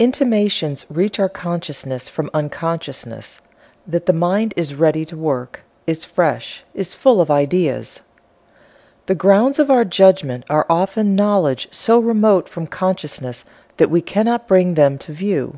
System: none